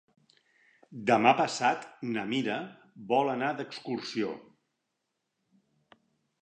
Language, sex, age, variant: Catalan, male, 50-59, Central